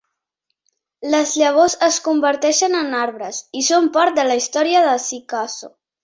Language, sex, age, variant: Catalan, female, 50-59, Central